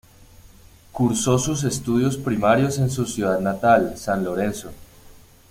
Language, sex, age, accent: Spanish, male, 19-29, Andino-Pacífico: Colombia, Perú, Ecuador, oeste de Bolivia y Venezuela andina